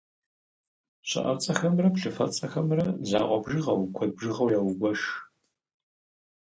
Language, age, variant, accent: Kabardian, 40-49, Адыгэбзэ (Къэбэрдей, Кирил, псоми зэдай), Джылэхъстэней (Gilahsteney)